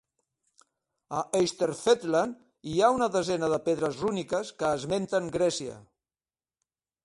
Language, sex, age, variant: Catalan, male, 60-69, Central